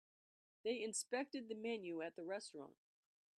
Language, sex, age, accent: English, female, 60-69, United States English